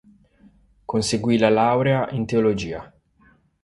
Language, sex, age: Italian, male, 30-39